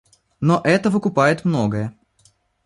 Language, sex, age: Russian, male, under 19